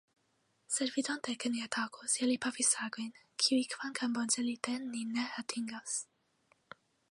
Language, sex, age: Esperanto, female, under 19